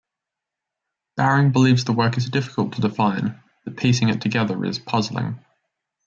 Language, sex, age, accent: English, male, under 19, Australian English